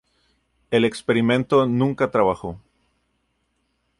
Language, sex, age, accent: Spanish, male, 40-49, México